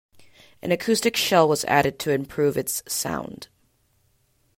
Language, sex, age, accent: English, female, 30-39, United States English